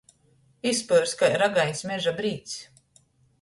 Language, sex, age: Latgalian, female, 40-49